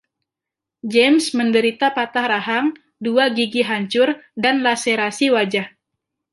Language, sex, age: Indonesian, female, 19-29